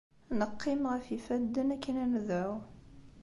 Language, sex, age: Kabyle, female, 19-29